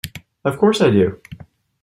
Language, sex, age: English, male, 19-29